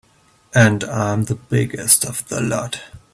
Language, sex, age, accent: English, male, 30-39, England English